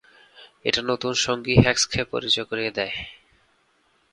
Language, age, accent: Bengali, 19-29, প্রমিত